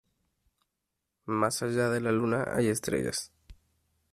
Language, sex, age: Spanish, male, 19-29